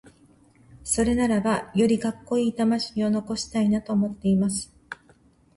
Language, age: Japanese, 50-59